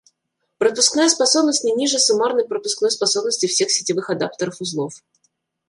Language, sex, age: Russian, female, 30-39